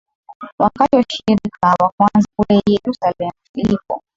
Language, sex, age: Swahili, female, 19-29